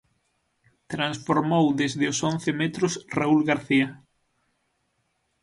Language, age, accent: Galician, 19-29, Normativo (estándar)